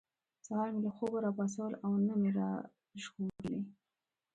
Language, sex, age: Pashto, female, 19-29